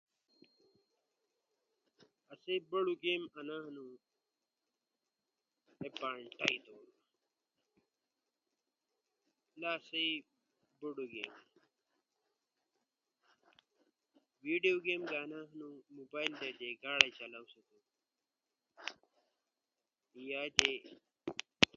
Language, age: Ushojo, under 19